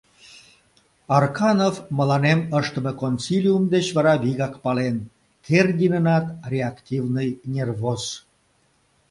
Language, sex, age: Mari, male, 60-69